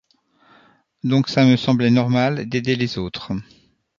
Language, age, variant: French, 60-69, Français de métropole